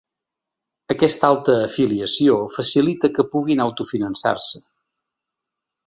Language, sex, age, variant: Catalan, male, 60-69, Central